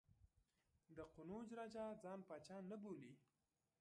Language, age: Pashto, 19-29